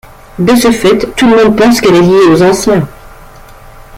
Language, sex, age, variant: French, female, 50-59, Français de métropole